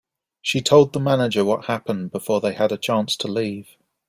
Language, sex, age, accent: English, male, 30-39, England English